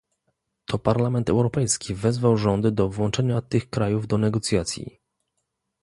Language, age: Polish, 30-39